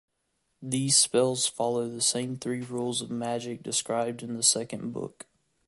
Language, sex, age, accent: English, male, 19-29, United States English